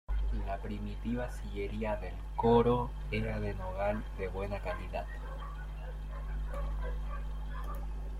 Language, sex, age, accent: Spanish, male, under 19, Chileno: Chile, Cuyo